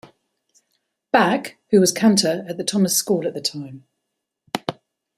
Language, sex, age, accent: English, female, 40-49, England English